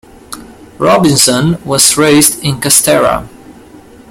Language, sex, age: English, male, under 19